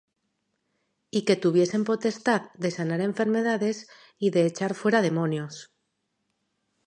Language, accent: Spanish, España: Norte peninsular (Asturias, Castilla y León, Cantabria, País Vasco, Navarra, Aragón, La Rioja, Guadalajara, Cuenca)